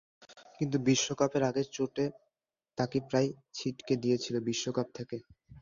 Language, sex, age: Bengali, male, 19-29